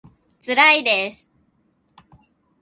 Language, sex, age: Japanese, female, 19-29